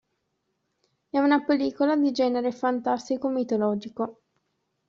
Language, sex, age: Italian, female, 19-29